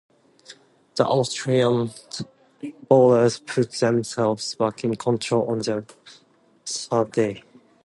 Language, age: English, 19-29